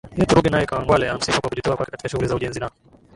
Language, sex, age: Swahili, male, 19-29